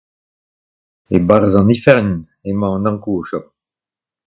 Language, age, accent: Breton, 70-79, Leoneg